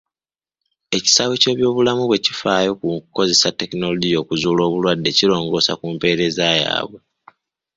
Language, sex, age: Ganda, male, 19-29